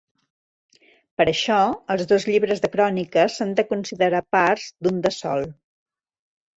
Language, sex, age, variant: Catalan, female, 40-49, Central